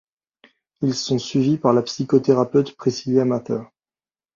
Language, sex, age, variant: French, male, 30-39, Français de métropole